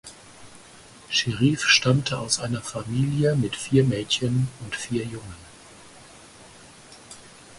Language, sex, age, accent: German, male, 50-59, Deutschland Deutsch